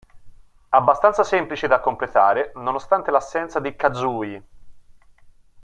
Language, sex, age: Italian, male, 19-29